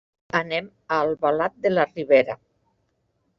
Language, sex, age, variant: Catalan, female, 60-69, Central